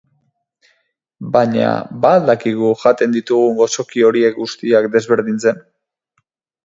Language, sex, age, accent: Basque, male, 30-39, Erdialdekoa edo Nafarra (Gipuzkoa, Nafarroa)